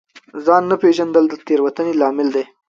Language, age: Pashto, 19-29